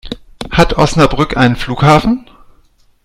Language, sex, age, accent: German, male, 40-49, Deutschland Deutsch